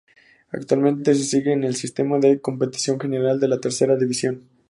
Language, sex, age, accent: Spanish, male, 19-29, México